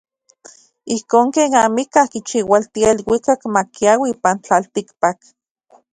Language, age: Central Puebla Nahuatl, 30-39